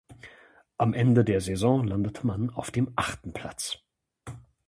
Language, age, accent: German, 40-49, Deutschland Deutsch